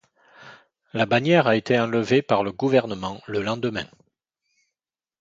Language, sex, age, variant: French, male, 50-59, Français de métropole